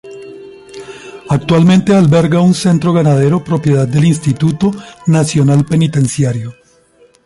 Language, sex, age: Spanish, male, 50-59